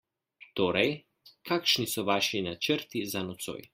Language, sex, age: Slovenian, male, 19-29